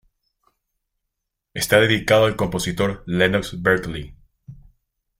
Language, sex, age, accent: Spanish, male, 19-29, Andino-Pacífico: Colombia, Perú, Ecuador, oeste de Bolivia y Venezuela andina